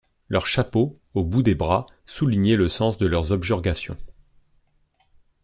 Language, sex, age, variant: French, male, 40-49, Français de métropole